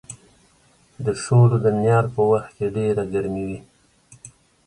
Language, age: Pashto, 60-69